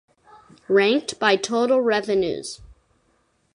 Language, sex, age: English, male, under 19